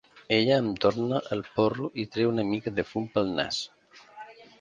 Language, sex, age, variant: Catalan, male, 40-49, Central